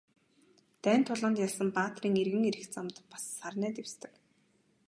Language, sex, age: Mongolian, female, 19-29